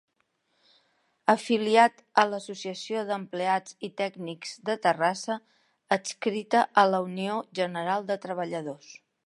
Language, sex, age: Catalan, female, 60-69